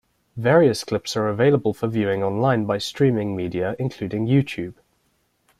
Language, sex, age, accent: English, male, 19-29, England English